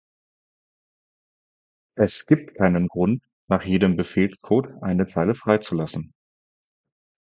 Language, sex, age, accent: German, male, 30-39, Deutschland Deutsch